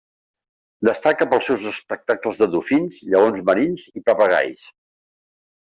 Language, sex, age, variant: Catalan, male, 70-79, Central